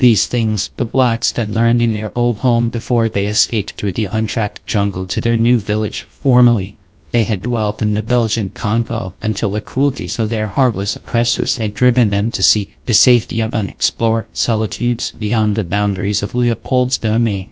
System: TTS, GlowTTS